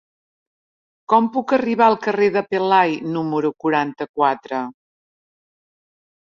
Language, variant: Catalan, Central